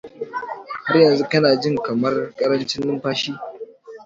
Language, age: Hausa, 19-29